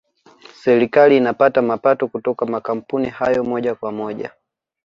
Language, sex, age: Swahili, male, 19-29